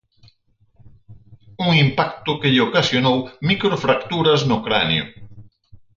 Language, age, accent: Galician, 50-59, Atlántico (seseo e gheada)